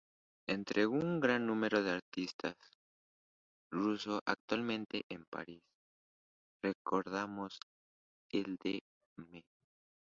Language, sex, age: Spanish, male, 19-29